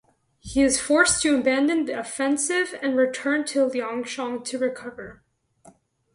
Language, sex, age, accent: English, female, under 19, United States English